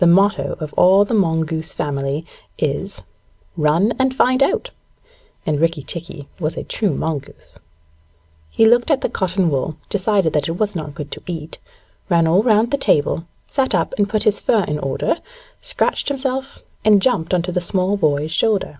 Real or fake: real